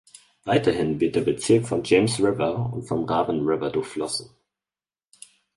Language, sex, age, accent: German, male, 19-29, Deutschland Deutsch